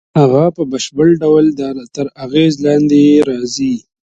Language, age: Pashto, 30-39